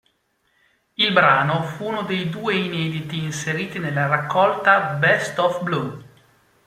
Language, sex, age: Italian, male, 40-49